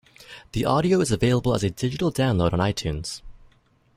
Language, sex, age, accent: English, male, 19-29, Canadian English